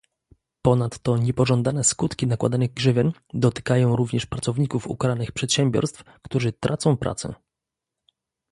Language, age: Polish, 30-39